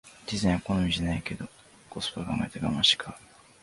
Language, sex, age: Japanese, male, 19-29